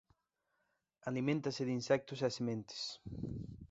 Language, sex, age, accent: Galician, male, 19-29, Central (gheada)